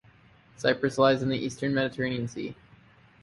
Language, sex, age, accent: English, male, 30-39, United States English